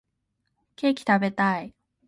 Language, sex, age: Japanese, female, under 19